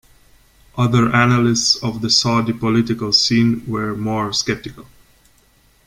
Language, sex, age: English, male, 30-39